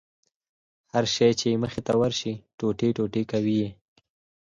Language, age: Pashto, under 19